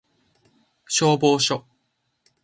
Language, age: Japanese, 19-29